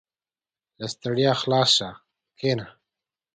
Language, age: Pashto, 19-29